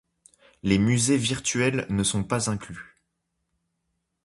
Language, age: French, 19-29